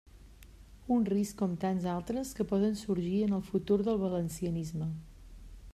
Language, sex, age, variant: Catalan, female, 40-49, Central